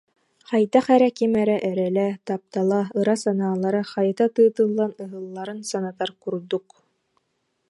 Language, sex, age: Yakut, female, 19-29